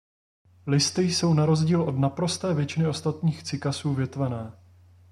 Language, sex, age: Czech, male, 30-39